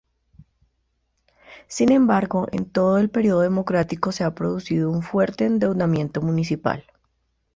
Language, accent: Spanish, Caribe: Cuba, Venezuela, Puerto Rico, República Dominicana, Panamá, Colombia caribeña, México caribeño, Costa del golfo de México